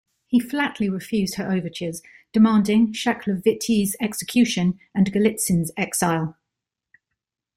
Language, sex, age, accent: English, female, 40-49, England English